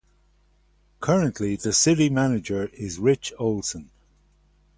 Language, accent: English, Irish English